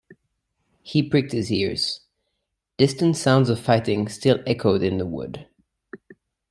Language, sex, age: English, male, 30-39